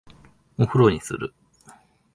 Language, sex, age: Japanese, male, 19-29